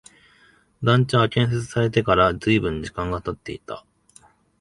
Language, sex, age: Japanese, male, 19-29